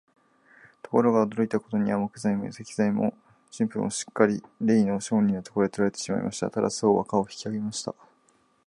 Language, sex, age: Japanese, male, 19-29